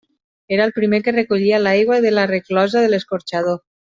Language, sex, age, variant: Catalan, female, 30-39, Nord-Occidental